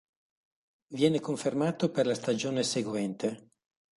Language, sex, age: Italian, male, 60-69